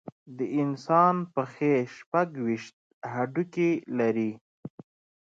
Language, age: Pashto, 30-39